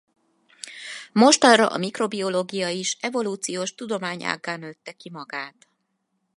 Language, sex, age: Hungarian, female, 50-59